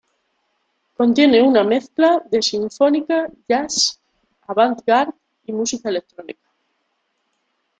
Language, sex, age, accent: Spanish, female, 30-39, España: Centro-Sur peninsular (Madrid, Toledo, Castilla-La Mancha)